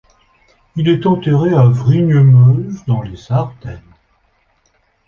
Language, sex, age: French, male, 40-49